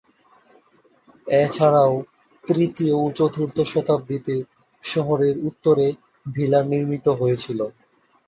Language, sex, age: Bengali, male, 19-29